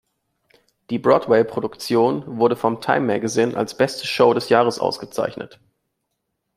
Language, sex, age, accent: German, male, 30-39, Deutschland Deutsch